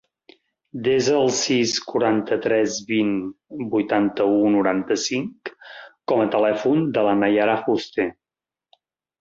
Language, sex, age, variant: Catalan, male, 50-59, Central